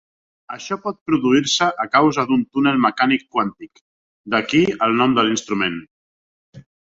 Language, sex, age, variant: Catalan, male, 40-49, Central